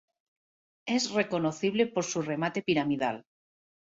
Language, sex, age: Spanish, female, 40-49